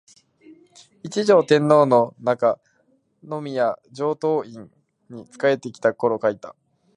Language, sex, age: Japanese, male, 19-29